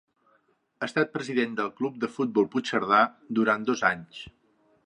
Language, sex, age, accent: Catalan, male, 60-69, Neutre